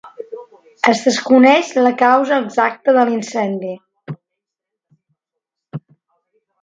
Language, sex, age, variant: Catalan, female, 50-59, Central